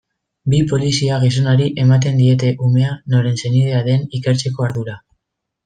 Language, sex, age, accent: Basque, female, 19-29, Mendebalekoa (Araba, Bizkaia, Gipuzkoako mendebaleko herri batzuk)